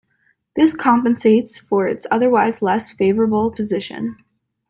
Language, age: English, 19-29